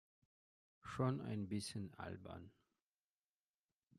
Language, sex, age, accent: German, male, 40-49, Russisch Deutsch